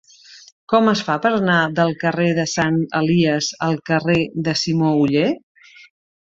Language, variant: Catalan, Central